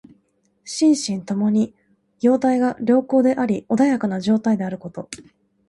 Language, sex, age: Japanese, female, 19-29